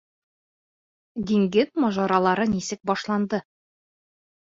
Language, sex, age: Bashkir, female, 30-39